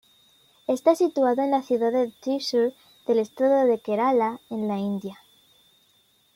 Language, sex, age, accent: Spanish, female, under 19, España: Centro-Sur peninsular (Madrid, Toledo, Castilla-La Mancha)